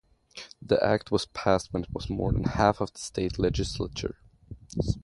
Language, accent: English, United States English